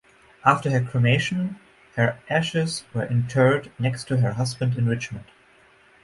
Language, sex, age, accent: English, male, 19-29, German Accent